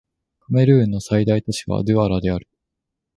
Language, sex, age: Japanese, male, 19-29